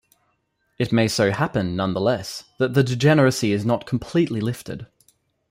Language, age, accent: English, 19-29, Australian English